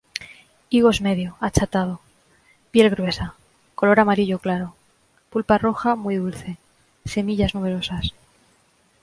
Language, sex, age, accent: Spanish, female, 30-39, España: Centro-Sur peninsular (Madrid, Toledo, Castilla-La Mancha)